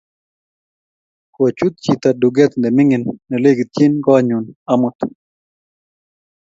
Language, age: Kalenjin, 19-29